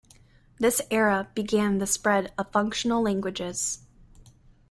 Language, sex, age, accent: English, female, 19-29, United States English